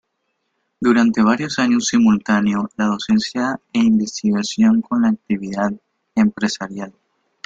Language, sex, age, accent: Spanish, male, under 19, Caribe: Cuba, Venezuela, Puerto Rico, República Dominicana, Panamá, Colombia caribeña, México caribeño, Costa del golfo de México